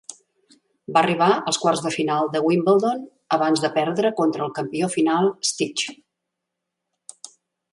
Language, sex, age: Catalan, female, 60-69